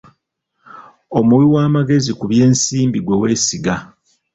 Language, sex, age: Ganda, male, 40-49